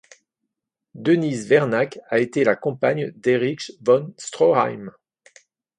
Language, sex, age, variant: French, male, 40-49, Français de métropole